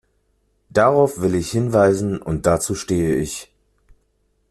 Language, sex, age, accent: German, male, 19-29, Deutschland Deutsch